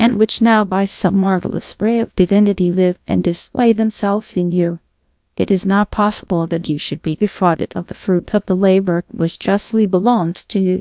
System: TTS, GlowTTS